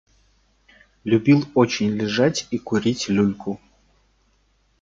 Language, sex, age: Russian, male, 40-49